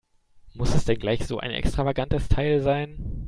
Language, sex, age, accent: German, male, 19-29, Deutschland Deutsch